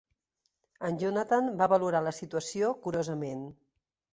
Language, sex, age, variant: Catalan, female, 50-59, Central